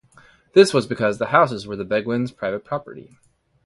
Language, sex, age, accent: English, male, 30-39, United States English